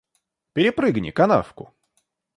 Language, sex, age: Russian, male, 19-29